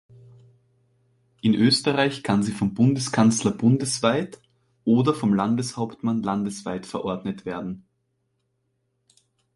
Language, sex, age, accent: German, male, 19-29, Österreichisches Deutsch